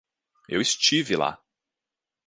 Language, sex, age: Portuguese, male, 30-39